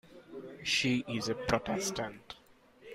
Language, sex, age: English, male, 19-29